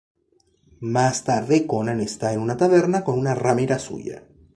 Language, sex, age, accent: Spanish, male, 19-29, Chileno: Chile, Cuyo